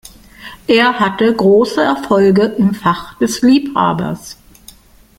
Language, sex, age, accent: German, female, 50-59, Deutschland Deutsch